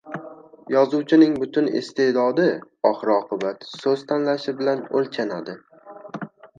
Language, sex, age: Uzbek, male, 19-29